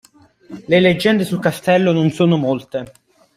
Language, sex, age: Italian, male, under 19